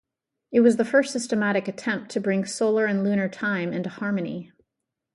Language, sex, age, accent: English, female, 40-49, United States English